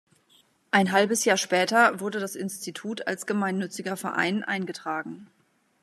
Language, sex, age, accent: German, female, 40-49, Deutschland Deutsch